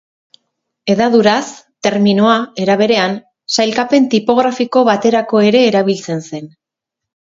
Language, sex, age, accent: Basque, female, 40-49, Erdialdekoa edo Nafarra (Gipuzkoa, Nafarroa)